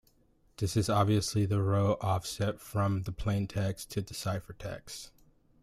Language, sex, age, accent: English, male, 19-29, United States English